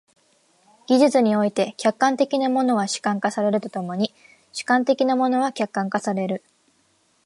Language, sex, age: Japanese, female, 19-29